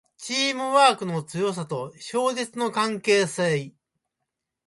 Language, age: Japanese, 70-79